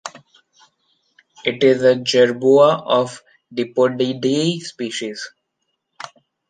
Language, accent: English, India and South Asia (India, Pakistan, Sri Lanka)